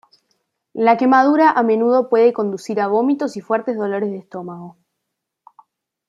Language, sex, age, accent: Spanish, female, under 19, Rioplatense: Argentina, Uruguay, este de Bolivia, Paraguay